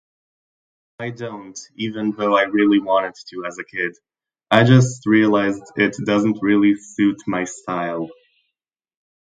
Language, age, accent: English, 19-29, United States English; Australian English; England English